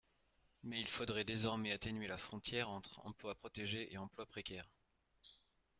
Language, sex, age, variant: French, male, 19-29, Français de métropole